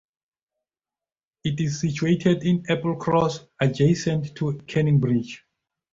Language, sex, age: English, male, 50-59